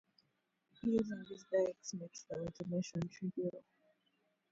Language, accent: English, England English